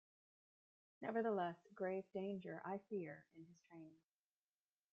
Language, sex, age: English, female, 40-49